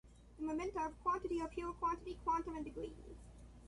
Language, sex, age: English, male, under 19